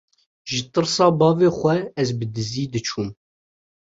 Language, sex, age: Kurdish, male, 19-29